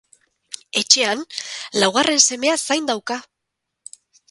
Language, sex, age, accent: Basque, female, 40-49, Erdialdekoa edo Nafarra (Gipuzkoa, Nafarroa)